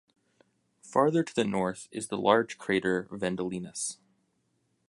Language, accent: English, United States English